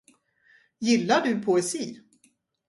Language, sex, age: Swedish, female, 40-49